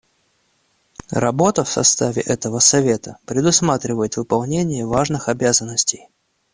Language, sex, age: Russian, male, 19-29